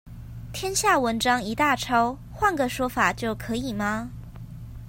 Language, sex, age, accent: Chinese, female, 19-29, 出生地：臺北市